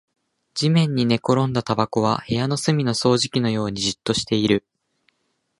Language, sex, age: Japanese, male, 19-29